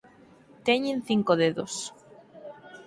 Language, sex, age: Galician, female, 19-29